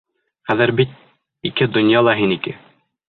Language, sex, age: Bashkir, male, under 19